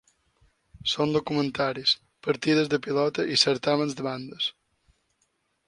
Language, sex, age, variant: Catalan, male, 19-29, Balear